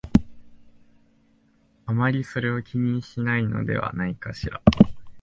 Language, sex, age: Japanese, male, 19-29